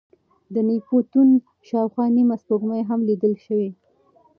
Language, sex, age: Pashto, female, 19-29